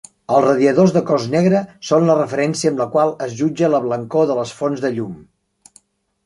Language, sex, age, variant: Catalan, male, 60-69, Central